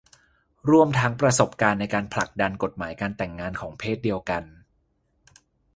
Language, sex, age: Thai, male, 30-39